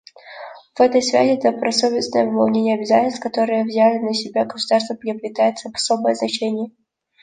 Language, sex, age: Russian, female, 19-29